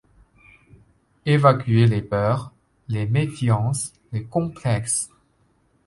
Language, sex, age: French, male, 19-29